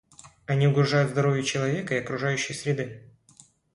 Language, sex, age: Russian, male, 19-29